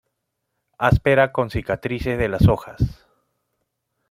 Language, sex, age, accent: Spanish, male, 40-49, Andino-Pacífico: Colombia, Perú, Ecuador, oeste de Bolivia y Venezuela andina